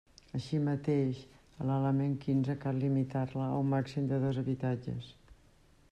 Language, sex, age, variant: Catalan, female, 50-59, Central